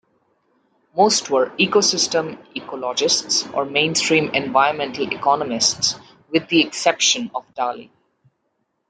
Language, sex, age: English, female, 30-39